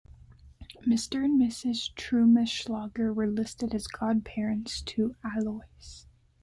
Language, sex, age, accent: English, female, 19-29, United States English